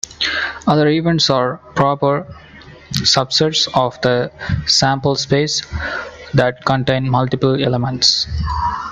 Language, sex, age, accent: English, male, 30-39, India and South Asia (India, Pakistan, Sri Lanka)